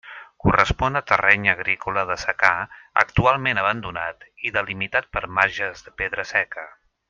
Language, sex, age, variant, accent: Catalan, male, 50-59, Central, central